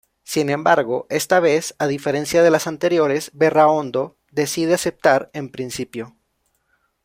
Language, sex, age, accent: Spanish, male, 19-29, México